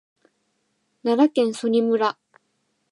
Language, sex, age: Japanese, female, 19-29